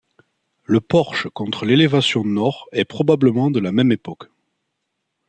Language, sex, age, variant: French, male, 40-49, Français de métropole